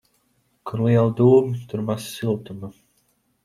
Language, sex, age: Latvian, male, 19-29